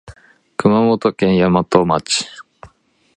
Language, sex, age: Japanese, male, 19-29